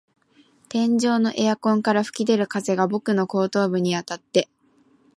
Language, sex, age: Japanese, female, 19-29